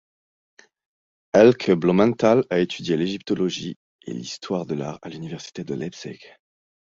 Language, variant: French, Français de métropole